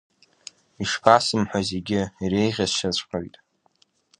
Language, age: Abkhazian, under 19